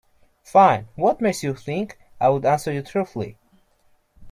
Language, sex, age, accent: English, male, 19-29, United States English